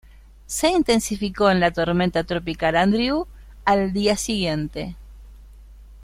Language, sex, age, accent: Spanish, female, 60-69, Rioplatense: Argentina, Uruguay, este de Bolivia, Paraguay